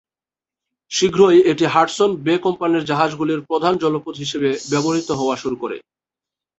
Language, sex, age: Bengali, male, 19-29